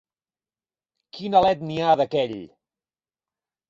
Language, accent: Catalan, nord-oriental